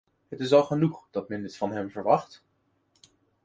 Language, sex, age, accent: Dutch, male, 19-29, Nederlands Nederlands